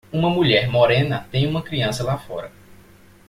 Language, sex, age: Portuguese, male, 19-29